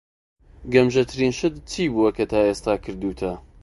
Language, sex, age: Central Kurdish, male, 30-39